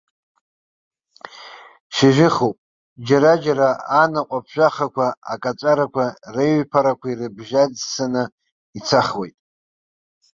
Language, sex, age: Abkhazian, male, 40-49